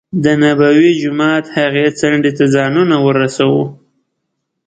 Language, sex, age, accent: Pashto, male, 19-29, معیاري پښتو